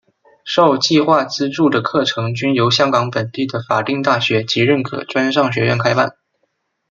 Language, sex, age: Chinese, male, 19-29